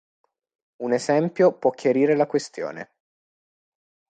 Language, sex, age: Italian, male, 19-29